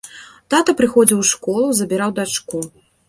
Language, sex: Belarusian, female